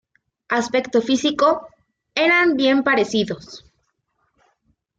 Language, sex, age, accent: Spanish, female, under 19, México